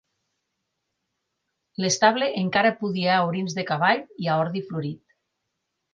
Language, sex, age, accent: Catalan, female, 40-49, Lleidatà